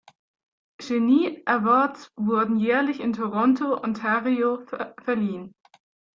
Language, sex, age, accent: German, female, 19-29, Deutschland Deutsch